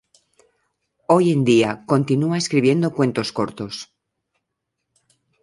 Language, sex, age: Spanish, female, 50-59